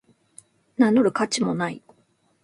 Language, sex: Japanese, female